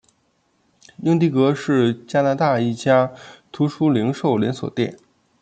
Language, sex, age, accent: Chinese, male, 30-39, 出生地：黑龙江省